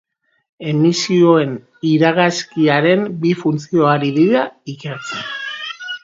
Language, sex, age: Basque, male, 30-39